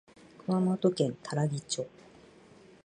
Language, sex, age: Japanese, female, 50-59